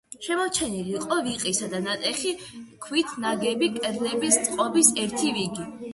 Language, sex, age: Georgian, female, 90+